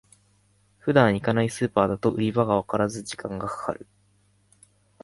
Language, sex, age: Japanese, male, 19-29